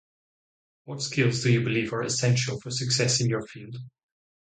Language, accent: English, United States English